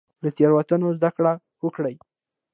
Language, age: Pashto, 19-29